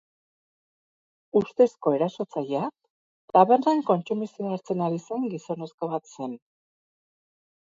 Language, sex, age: Basque, female, 40-49